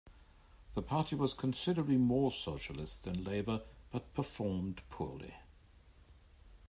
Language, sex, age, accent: English, male, 60-69, England English